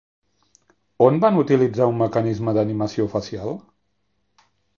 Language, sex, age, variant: Catalan, male, 60-69, Central